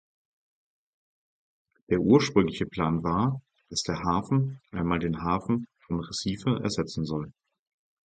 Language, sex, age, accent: German, male, 30-39, Deutschland Deutsch